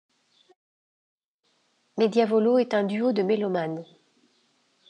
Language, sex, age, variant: French, female, 50-59, Français de métropole